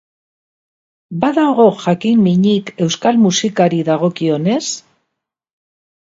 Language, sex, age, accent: Basque, female, 60-69, Mendebalekoa (Araba, Bizkaia, Gipuzkoako mendebaleko herri batzuk)